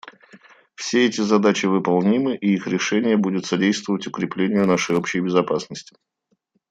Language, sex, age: Russian, male, 40-49